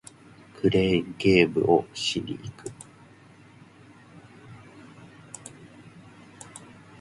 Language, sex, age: Japanese, male, 19-29